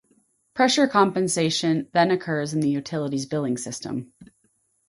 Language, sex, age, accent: English, female, 40-49, United States English